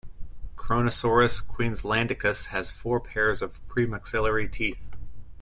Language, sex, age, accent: English, male, 19-29, United States English